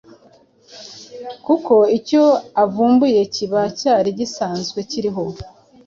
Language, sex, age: Kinyarwanda, female, 50-59